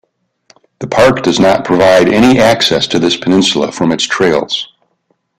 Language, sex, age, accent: English, male, 60-69, United States English